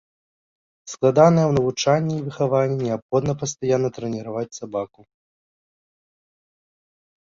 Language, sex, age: Belarusian, male, 19-29